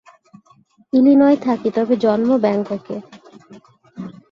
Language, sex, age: Bengali, female, 19-29